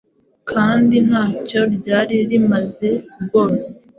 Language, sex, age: Kinyarwanda, female, 19-29